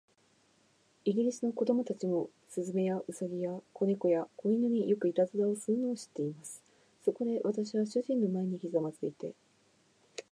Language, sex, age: Japanese, female, 19-29